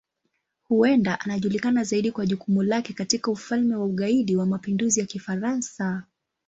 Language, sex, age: Swahili, female, 19-29